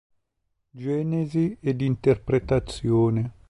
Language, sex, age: Italian, male, 40-49